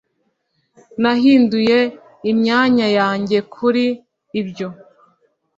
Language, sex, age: Kinyarwanda, female, 19-29